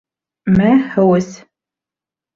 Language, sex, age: Bashkir, female, 40-49